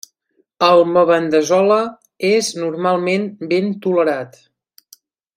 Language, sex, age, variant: Catalan, male, 19-29, Central